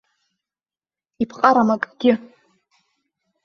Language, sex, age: Abkhazian, female, 30-39